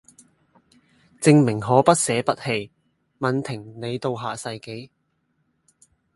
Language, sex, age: Cantonese, male, 19-29